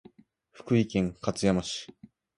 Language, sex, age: Japanese, male, under 19